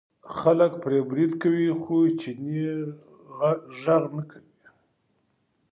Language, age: Pashto, 40-49